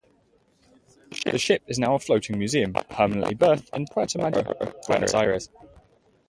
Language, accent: English, England English